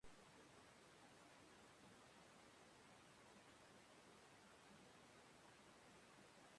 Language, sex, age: Basque, female, 60-69